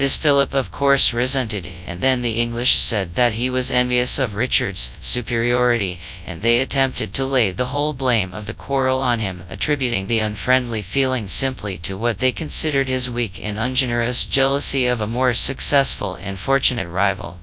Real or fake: fake